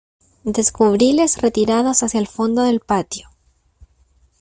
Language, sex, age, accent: Spanish, female, 19-29, Chileno: Chile, Cuyo